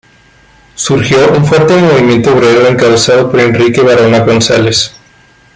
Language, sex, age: Spanish, male, 19-29